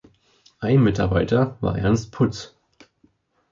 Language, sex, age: German, male, 19-29